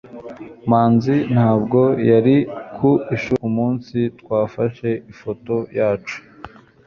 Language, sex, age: Kinyarwanda, male, under 19